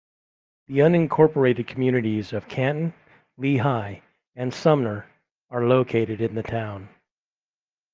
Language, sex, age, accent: English, male, 50-59, United States English